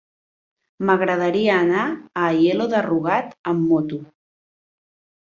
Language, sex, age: Catalan, female, 30-39